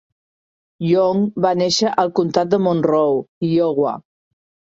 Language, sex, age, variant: Catalan, female, 50-59, Central